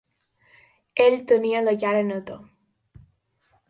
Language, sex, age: Catalan, female, under 19